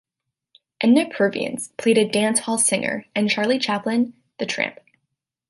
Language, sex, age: English, female, 19-29